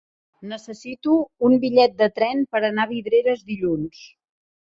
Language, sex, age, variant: Catalan, female, 40-49, Central